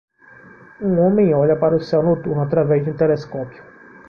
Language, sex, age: Portuguese, male, 30-39